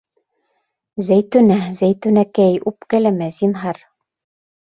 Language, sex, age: Bashkir, female, 30-39